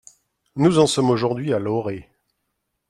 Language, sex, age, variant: French, male, 50-59, Français de métropole